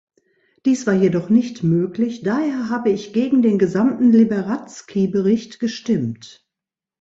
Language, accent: German, Deutschland Deutsch